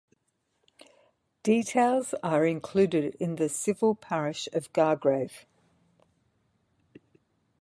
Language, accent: English, Australian English